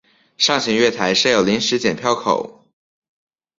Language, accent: Chinese, 出生地：辽宁省